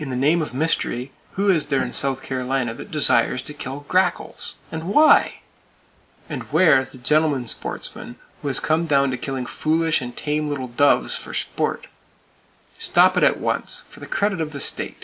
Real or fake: real